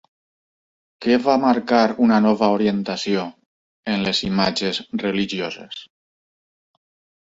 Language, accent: Catalan, valencià